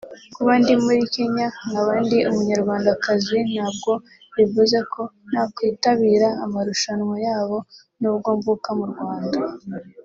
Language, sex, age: Kinyarwanda, female, 19-29